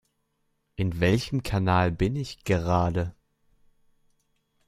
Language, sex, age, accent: German, male, 19-29, Deutschland Deutsch